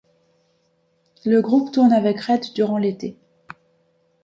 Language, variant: French, Français de métropole